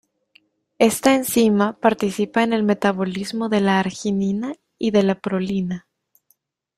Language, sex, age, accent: Spanish, female, 19-29, América central